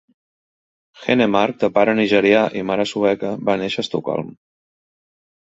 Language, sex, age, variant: Catalan, male, 40-49, Central